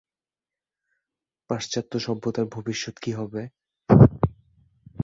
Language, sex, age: Bengali, male, 19-29